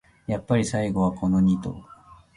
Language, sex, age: Japanese, male, 30-39